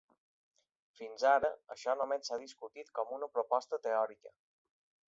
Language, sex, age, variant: Catalan, male, 30-39, Balear